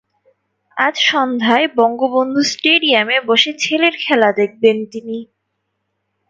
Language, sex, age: Bengali, female, 19-29